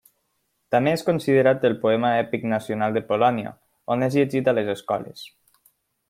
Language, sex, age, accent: Catalan, male, under 19, valencià